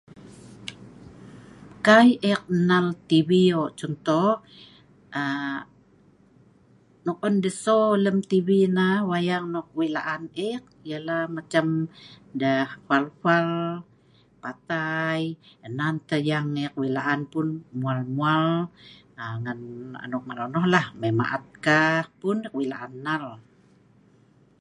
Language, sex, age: Sa'ban, female, 50-59